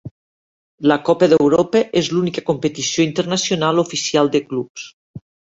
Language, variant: Catalan, Nord-Occidental